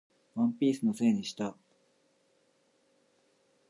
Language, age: Japanese, 40-49